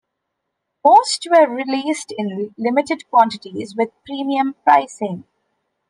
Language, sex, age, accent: English, female, 19-29, India and South Asia (India, Pakistan, Sri Lanka)